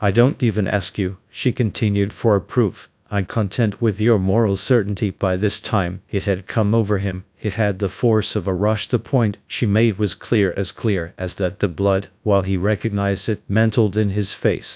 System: TTS, GradTTS